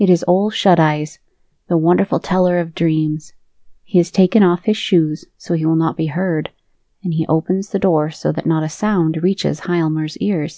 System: none